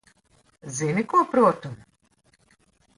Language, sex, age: Latvian, female, 50-59